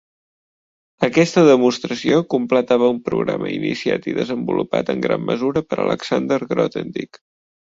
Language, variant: Catalan, Central